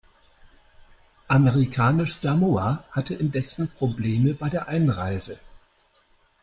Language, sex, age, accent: German, male, 60-69, Deutschland Deutsch